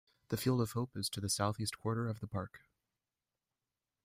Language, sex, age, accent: English, male, 19-29, United States English